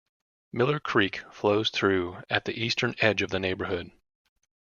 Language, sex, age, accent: English, male, 30-39, United States English